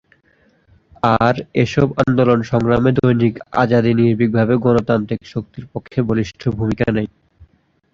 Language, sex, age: Bengali, male, 19-29